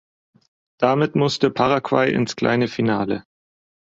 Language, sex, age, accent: German, male, 19-29, Deutschland Deutsch